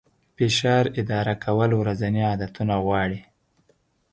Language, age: Pashto, 30-39